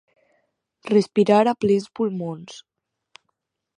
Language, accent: Catalan, valencià